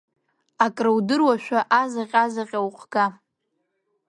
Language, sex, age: Abkhazian, female, under 19